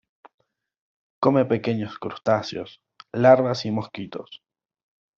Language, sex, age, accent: Spanish, male, 19-29, Rioplatense: Argentina, Uruguay, este de Bolivia, Paraguay